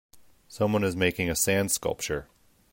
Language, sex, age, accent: English, male, 30-39, United States English